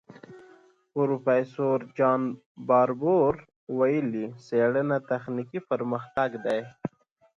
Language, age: Pashto, 30-39